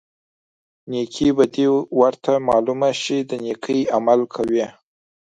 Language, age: Pashto, 19-29